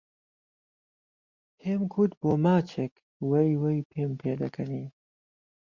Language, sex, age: Central Kurdish, male, 19-29